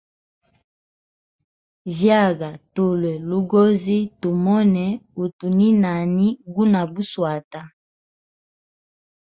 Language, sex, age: Hemba, female, 30-39